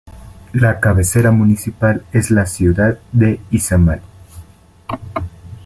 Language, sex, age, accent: Spanish, male, 19-29, México